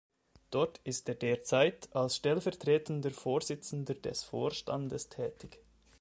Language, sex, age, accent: German, male, 19-29, Schweizerdeutsch